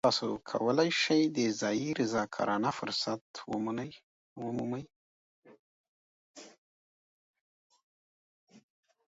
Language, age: Pashto, 40-49